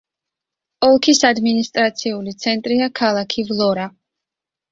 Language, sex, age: Georgian, female, 19-29